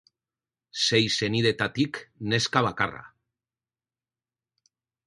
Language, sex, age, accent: Basque, male, 40-49, Erdialdekoa edo Nafarra (Gipuzkoa, Nafarroa)